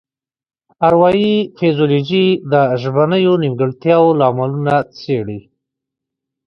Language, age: Pashto, 30-39